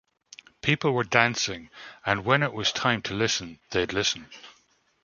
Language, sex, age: English, male, 40-49